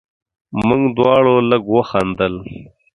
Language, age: Pashto, 30-39